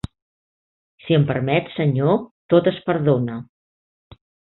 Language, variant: Catalan, Central